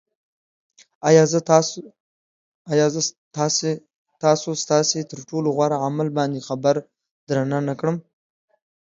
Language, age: Pashto, 19-29